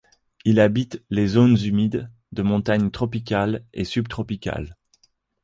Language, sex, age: French, male, 30-39